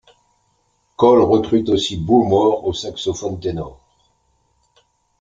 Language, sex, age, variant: French, male, 70-79, Français de métropole